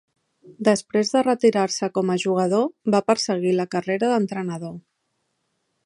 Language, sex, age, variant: Catalan, female, 40-49, Central